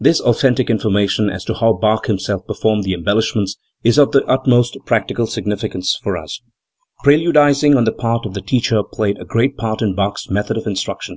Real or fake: real